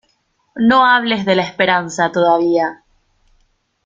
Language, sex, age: Spanish, female, 30-39